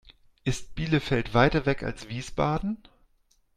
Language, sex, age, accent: German, male, 40-49, Deutschland Deutsch